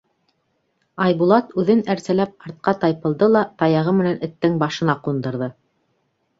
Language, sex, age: Bashkir, female, 30-39